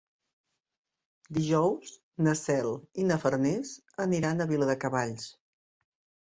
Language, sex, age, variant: Catalan, female, 50-59, Central